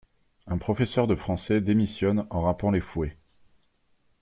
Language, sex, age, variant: French, male, 30-39, Français de métropole